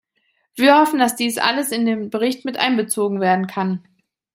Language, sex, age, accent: German, female, 30-39, Deutschland Deutsch